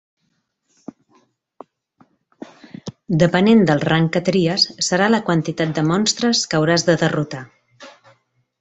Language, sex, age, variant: Catalan, female, 40-49, Central